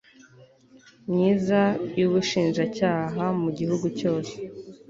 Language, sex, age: Kinyarwanda, female, 19-29